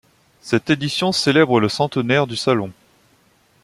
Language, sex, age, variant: French, male, 19-29, Français de métropole